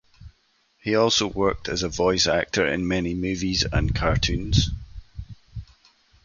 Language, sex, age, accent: English, male, 40-49, Scottish English